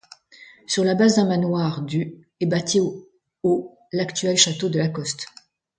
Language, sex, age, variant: French, female, 60-69, Français de métropole